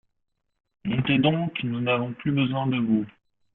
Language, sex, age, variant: French, male, 30-39, Français de métropole